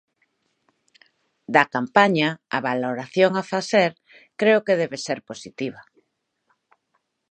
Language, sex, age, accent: Galician, female, 40-49, Atlántico (seseo e gheada)